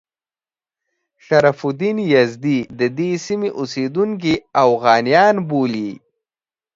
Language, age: Pashto, 19-29